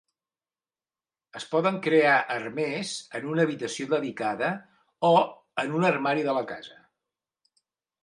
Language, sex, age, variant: Catalan, male, 60-69, Central